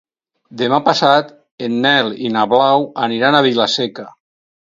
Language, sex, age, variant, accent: Catalan, male, 50-59, Valencià meridional, valencià